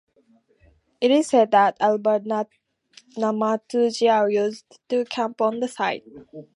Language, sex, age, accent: English, female, under 19, England English